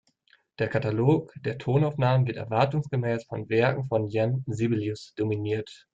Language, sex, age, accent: German, male, 19-29, Deutschland Deutsch